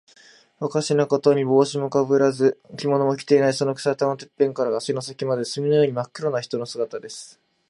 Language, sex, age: Japanese, male, 19-29